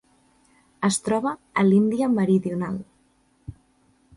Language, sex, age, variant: Catalan, female, 19-29, Central